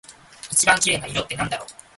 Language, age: Japanese, 19-29